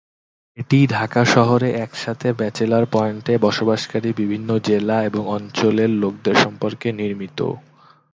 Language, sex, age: Bengali, male, 19-29